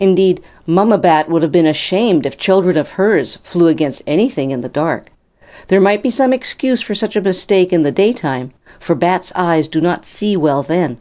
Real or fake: real